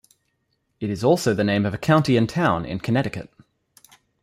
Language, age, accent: English, 19-29, Australian English